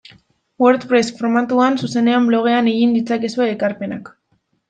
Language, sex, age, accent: Basque, female, 19-29, Mendebalekoa (Araba, Bizkaia, Gipuzkoako mendebaleko herri batzuk)